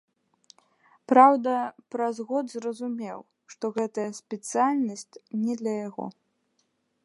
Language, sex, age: Belarusian, female, 19-29